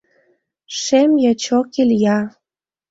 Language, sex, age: Mari, female, 19-29